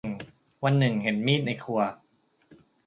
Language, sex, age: Thai, male, 30-39